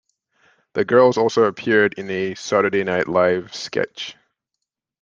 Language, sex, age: English, male, 30-39